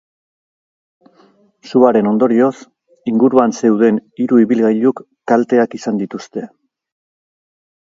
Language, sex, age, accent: Basque, male, 50-59, Erdialdekoa edo Nafarra (Gipuzkoa, Nafarroa)